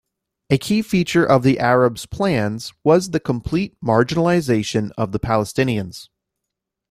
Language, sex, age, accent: English, male, 30-39, United States English